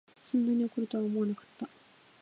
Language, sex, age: Japanese, female, 19-29